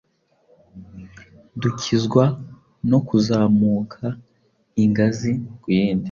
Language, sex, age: Kinyarwanda, male, 19-29